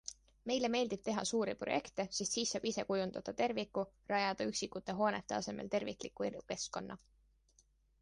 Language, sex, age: Estonian, female, 19-29